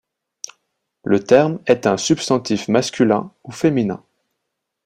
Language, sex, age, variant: French, male, 19-29, Français de métropole